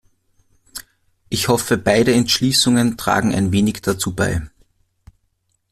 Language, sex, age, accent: German, male, 30-39, Österreichisches Deutsch